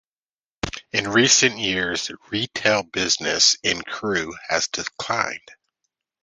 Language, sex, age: English, male, 50-59